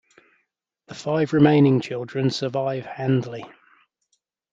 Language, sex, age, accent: English, male, 30-39, England English